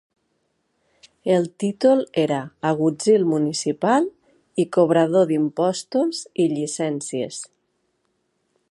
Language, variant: Catalan, Nord-Occidental